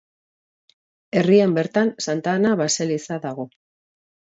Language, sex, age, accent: Basque, female, 40-49, Erdialdekoa edo Nafarra (Gipuzkoa, Nafarroa)